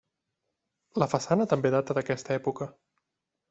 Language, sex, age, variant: Catalan, male, 30-39, Central